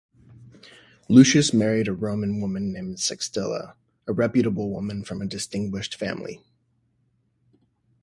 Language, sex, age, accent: English, male, 30-39, United States English